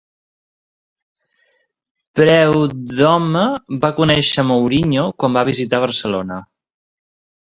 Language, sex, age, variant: Catalan, male, 19-29, Central